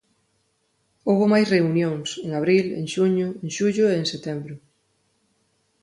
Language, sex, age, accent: Galician, female, 40-49, Neofalante